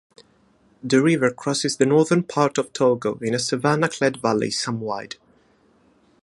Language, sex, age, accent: English, male, 19-29, England English